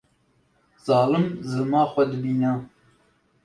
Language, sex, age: Kurdish, male, 19-29